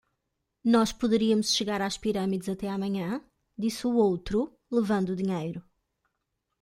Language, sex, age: Portuguese, female, 30-39